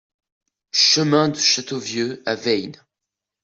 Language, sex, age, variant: French, male, under 19, Français de métropole